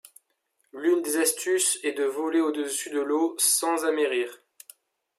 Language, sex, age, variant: French, male, 30-39, Français de métropole